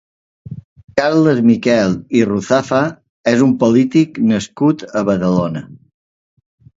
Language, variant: Catalan, Balear